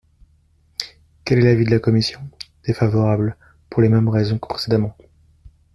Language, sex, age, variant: French, male, 30-39, Français de métropole